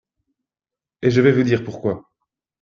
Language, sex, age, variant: French, male, 30-39, Français de métropole